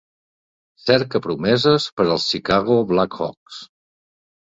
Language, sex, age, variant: Catalan, male, 50-59, Nord-Occidental